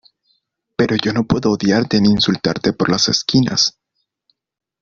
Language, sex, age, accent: Spanish, male, 19-29, América central